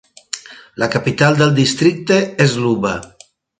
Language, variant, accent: Catalan, Valencià meridional, valencià